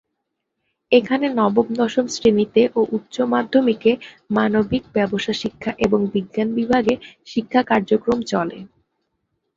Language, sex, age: Bengali, female, 19-29